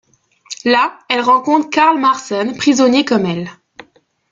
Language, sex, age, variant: French, female, 19-29, Français de métropole